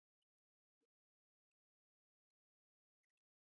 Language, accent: English, United States English